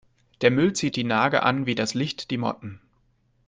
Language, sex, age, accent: German, male, 19-29, Deutschland Deutsch